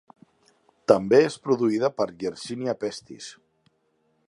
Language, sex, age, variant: Catalan, male, 30-39, Central